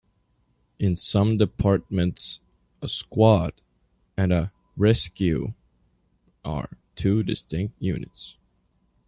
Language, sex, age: English, male, 19-29